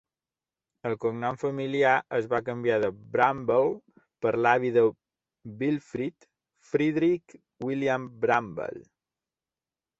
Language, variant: Catalan, Balear